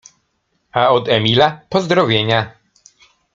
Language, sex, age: Polish, male, 40-49